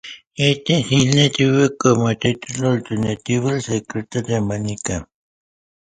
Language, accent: Spanish, Rioplatense: Argentina, Uruguay, este de Bolivia, Paraguay